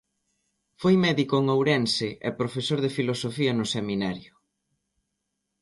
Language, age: Galician, 19-29